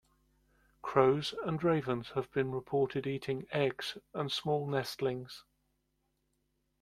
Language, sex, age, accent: English, male, 50-59, England English